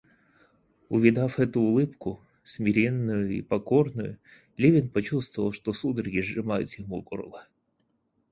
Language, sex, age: Russian, male, 30-39